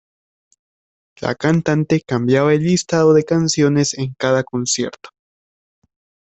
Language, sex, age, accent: Spanish, male, 19-29, América central